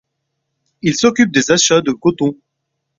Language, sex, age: French, male, 19-29